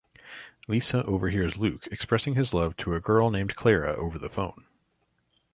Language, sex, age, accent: English, male, 30-39, United States English